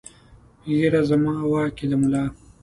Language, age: Pashto, 30-39